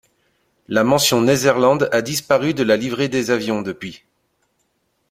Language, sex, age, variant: French, male, 30-39, Français de métropole